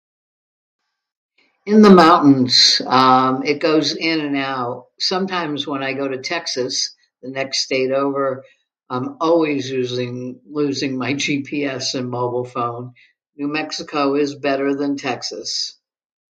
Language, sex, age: English, female, 70-79